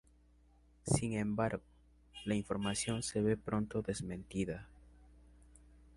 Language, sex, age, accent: Spanish, male, 19-29, Andino-Pacífico: Colombia, Perú, Ecuador, oeste de Bolivia y Venezuela andina